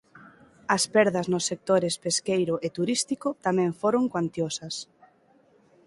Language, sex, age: Galician, female, 19-29